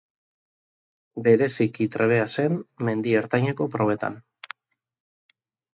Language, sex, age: Basque, male, 40-49